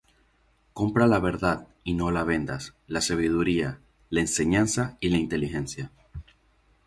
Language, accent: Spanish, América central